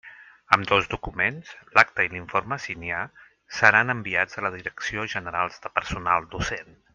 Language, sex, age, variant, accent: Catalan, male, 50-59, Central, central